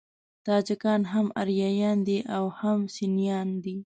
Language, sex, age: Pashto, female, 19-29